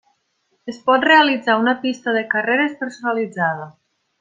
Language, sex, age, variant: Catalan, female, 19-29, Nord-Occidental